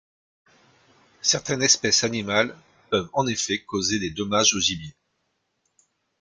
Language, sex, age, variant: French, male, 40-49, Français de métropole